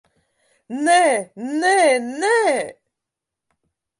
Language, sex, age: Latvian, female, 40-49